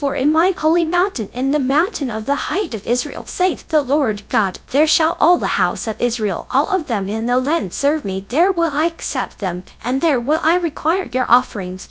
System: TTS, GradTTS